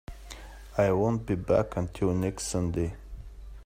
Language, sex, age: English, male, 30-39